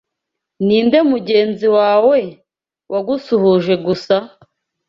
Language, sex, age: Kinyarwanda, female, 19-29